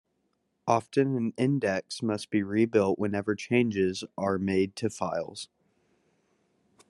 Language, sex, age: English, male, 19-29